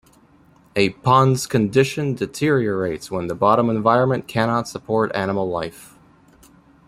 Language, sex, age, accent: English, male, 19-29, United States English